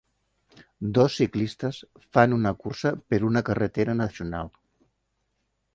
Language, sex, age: Catalan, male, 70-79